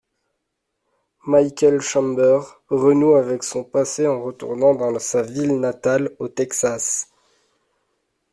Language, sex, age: French, male, 19-29